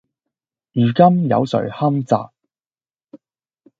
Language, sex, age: Cantonese, male, under 19